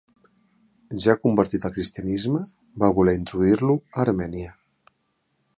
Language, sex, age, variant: Catalan, male, 40-49, Central